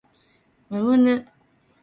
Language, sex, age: Japanese, female, 19-29